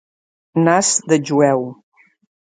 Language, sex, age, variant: Catalan, female, 50-59, Septentrional